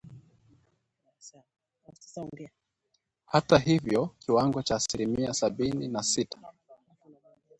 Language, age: Swahili, 19-29